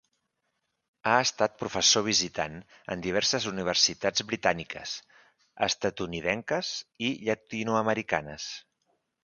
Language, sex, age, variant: Catalan, male, 40-49, Central